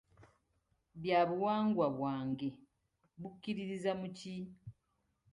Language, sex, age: Ganda, female, 19-29